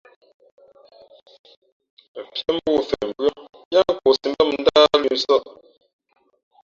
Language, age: Fe'fe', 50-59